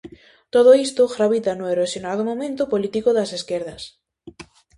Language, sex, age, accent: Galician, female, 19-29, Atlántico (seseo e gheada)